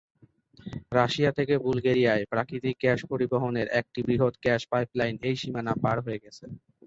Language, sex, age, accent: Bengali, male, 19-29, Native; শুদ্ধ